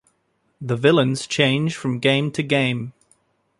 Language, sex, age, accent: English, male, 19-29, England English